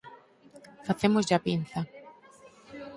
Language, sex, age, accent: Galician, female, under 19, Normativo (estándar)